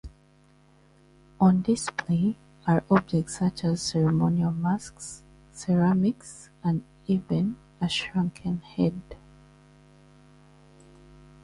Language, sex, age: English, female, 30-39